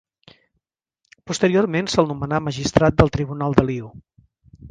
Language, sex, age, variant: Catalan, male, 50-59, Central